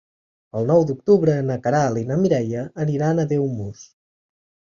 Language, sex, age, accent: Catalan, male, 19-29, central; septentrional